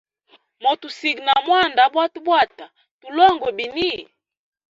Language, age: Hemba, 30-39